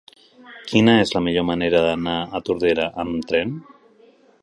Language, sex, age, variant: Catalan, male, 30-39, Central